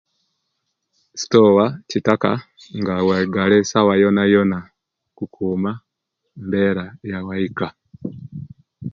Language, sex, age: Kenyi, male, 40-49